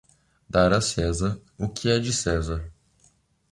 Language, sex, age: Portuguese, male, 19-29